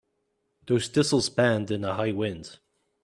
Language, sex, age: English, male, 19-29